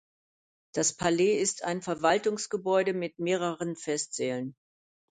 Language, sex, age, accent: German, female, 60-69, Deutschland Deutsch